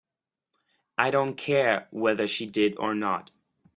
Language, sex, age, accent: English, male, 19-29, United States English